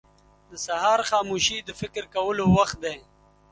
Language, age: Pashto, 19-29